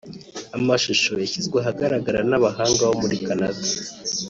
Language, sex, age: Kinyarwanda, male, 30-39